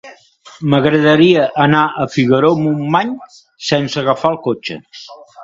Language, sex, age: Catalan, male, 60-69